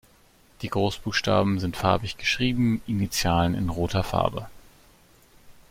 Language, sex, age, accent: German, male, 30-39, Deutschland Deutsch